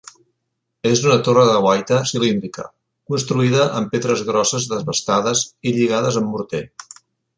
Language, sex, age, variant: Catalan, male, 60-69, Central